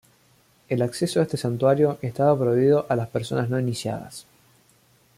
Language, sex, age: Spanish, male, under 19